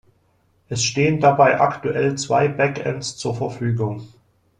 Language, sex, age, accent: German, male, 40-49, Deutschland Deutsch